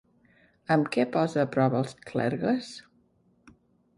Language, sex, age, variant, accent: Catalan, female, 60-69, Central, central